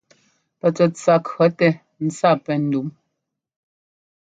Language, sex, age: Ngomba, female, 30-39